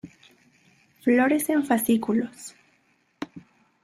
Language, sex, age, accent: Spanish, female, 19-29, México